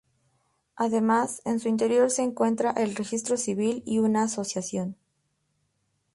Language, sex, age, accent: Spanish, female, 19-29, México